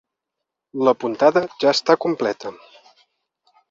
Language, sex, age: Catalan, male, 19-29